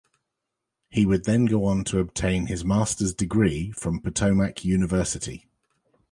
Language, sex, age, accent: English, male, 40-49, England English